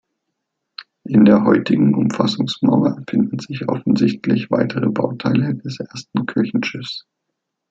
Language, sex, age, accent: German, male, 40-49, Deutschland Deutsch